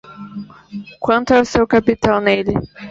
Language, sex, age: Portuguese, female, 19-29